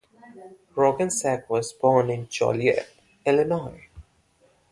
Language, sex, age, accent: English, male, 19-29, India and South Asia (India, Pakistan, Sri Lanka)